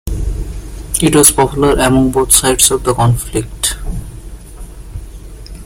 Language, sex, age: English, male, 19-29